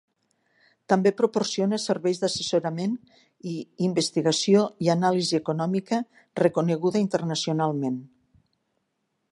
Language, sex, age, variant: Catalan, female, 60-69, Nord-Occidental